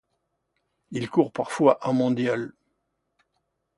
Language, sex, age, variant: French, male, 80-89, Français de métropole